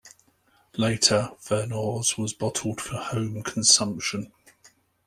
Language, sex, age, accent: English, male, 50-59, England English